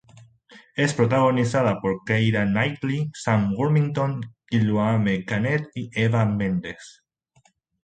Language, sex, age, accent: Spanish, male, under 19, Rioplatense: Argentina, Uruguay, este de Bolivia, Paraguay